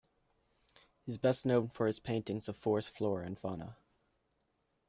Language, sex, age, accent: English, male, 19-29, United States English